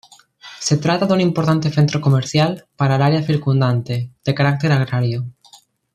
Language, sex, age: Spanish, female, 19-29